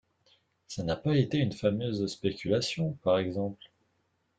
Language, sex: French, male